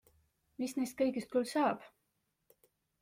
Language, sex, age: Estonian, female, 19-29